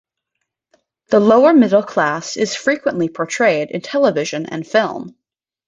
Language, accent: English, United States English